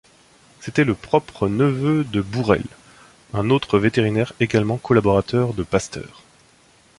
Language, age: French, 40-49